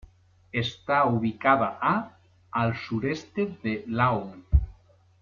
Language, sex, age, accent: Spanish, male, 40-49, España: Sur peninsular (Andalucia, Extremadura, Murcia)